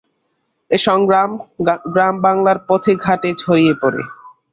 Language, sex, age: Bengali, male, under 19